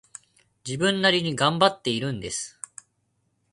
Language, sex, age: Japanese, male, 19-29